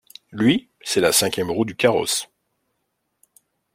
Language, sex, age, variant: French, male, 40-49, Français de métropole